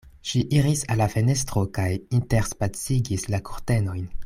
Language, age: Esperanto, 19-29